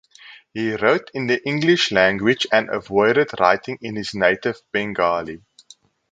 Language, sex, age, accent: English, male, 19-29, Southern African (South Africa, Zimbabwe, Namibia)